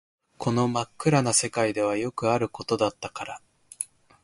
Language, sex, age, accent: Japanese, male, 19-29, 標準語